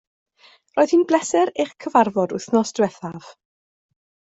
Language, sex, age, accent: Welsh, female, 50-59, Y Deyrnas Unedig Cymraeg